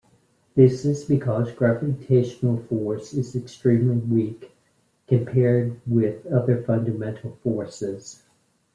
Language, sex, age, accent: English, male, 50-59, United States English